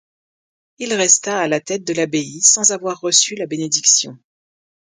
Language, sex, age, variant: French, female, 40-49, Français de métropole